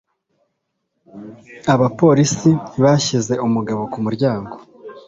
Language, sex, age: Kinyarwanda, male, 19-29